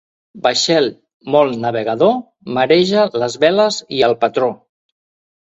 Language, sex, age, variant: Catalan, male, 60-69, Central